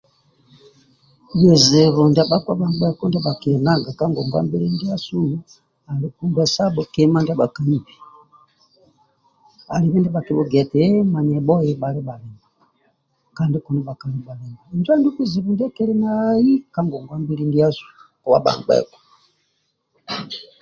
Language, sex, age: Amba (Uganda), male, 60-69